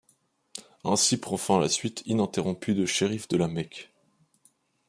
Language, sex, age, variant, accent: French, male, 19-29, Français d'Europe, Français de Suisse